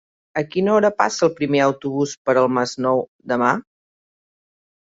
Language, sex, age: Catalan, female, 40-49